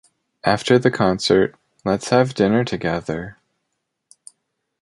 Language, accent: English, United States English